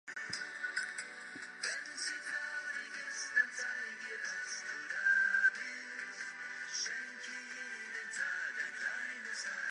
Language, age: English, 70-79